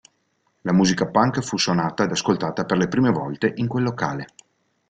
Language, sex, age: Italian, male, 40-49